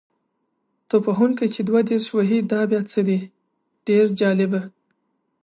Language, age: Pashto, 19-29